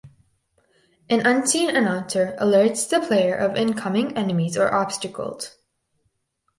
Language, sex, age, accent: English, female, under 19, United States English